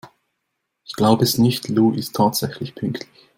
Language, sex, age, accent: German, male, 19-29, Schweizerdeutsch